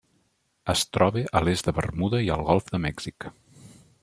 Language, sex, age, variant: Catalan, male, 40-49, Central